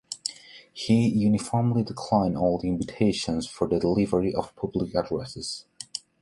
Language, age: English, 19-29